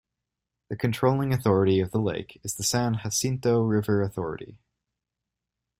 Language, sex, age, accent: English, male, 19-29, United States English